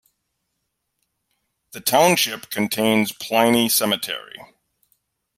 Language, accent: English, United States English